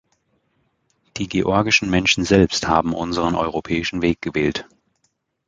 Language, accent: German, Deutschland Deutsch